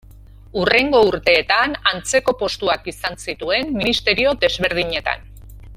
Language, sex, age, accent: Basque, female, 50-59, Mendebalekoa (Araba, Bizkaia, Gipuzkoako mendebaleko herri batzuk)